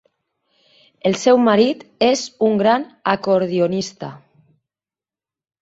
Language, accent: Catalan, Tortosí